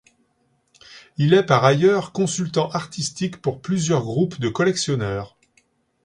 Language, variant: French, Français de métropole